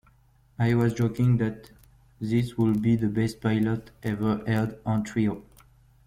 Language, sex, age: English, male, 19-29